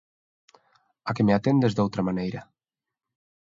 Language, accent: Galician, Normativo (estándar)